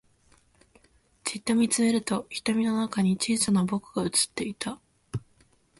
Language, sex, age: Japanese, female, 19-29